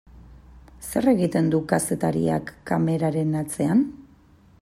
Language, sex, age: Basque, female, 30-39